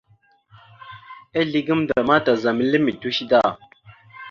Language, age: Mada (Cameroon), 19-29